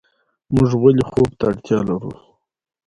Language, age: Pashto, 19-29